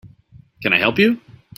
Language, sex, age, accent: English, male, 30-39, United States English